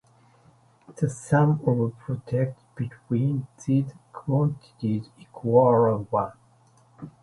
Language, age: English, 50-59